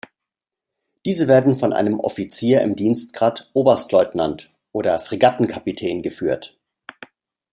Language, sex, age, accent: German, male, 50-59, Deutschland Deutsch